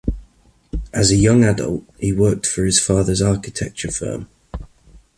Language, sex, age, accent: English, male, 30-39, England English